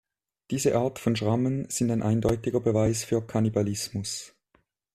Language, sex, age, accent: German, male, 30-39, Schweizerdeutsch